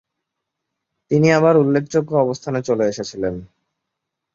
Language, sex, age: Bengali, male, 19-29